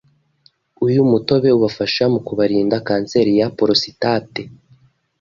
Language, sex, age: Kinyarwanda, male, 30-39